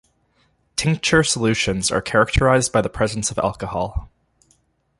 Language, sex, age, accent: English, male, 19-29, Canadian English